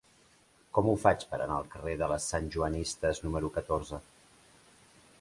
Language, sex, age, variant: Catalan, male, 40-49, Central